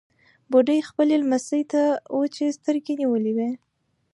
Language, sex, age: Pashto, female, 19-29